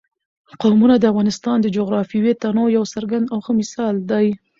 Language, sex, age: Pashto, female, 19-29